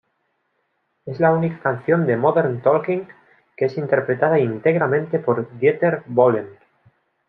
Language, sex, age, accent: Spanish, male, 30-39, España: Centro-Sur peninsular (Madrid, Toledo, Castilla-La Mancha)